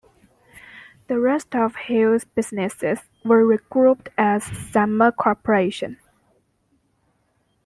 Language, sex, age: English, female, 19-29